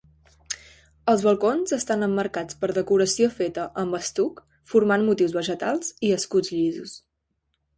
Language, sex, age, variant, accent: Catalan, female, 19-29, Central, septentrional